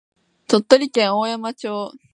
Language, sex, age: Japanese, female, 19-29